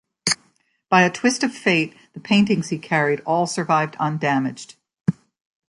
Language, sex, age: English, female, 60-69